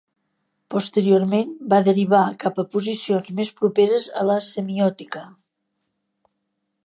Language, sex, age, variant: Catalan, female, 60-69, Central